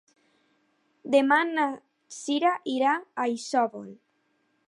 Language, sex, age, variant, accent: Catalan, female, under 19, Alacantí, valencià